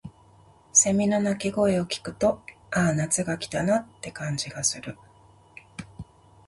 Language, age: Japanese, 40-49